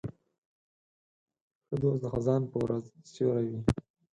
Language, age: Pashto, 19-29